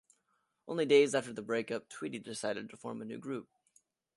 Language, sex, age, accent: English, male, under 19, United States English